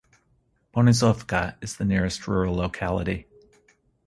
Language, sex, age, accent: English, male, 50-59, United States English